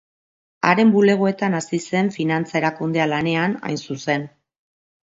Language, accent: Basque, Mendebalekoa (Araba, Bizkaia, Gipuzkoako mendebaleko herri batzuk)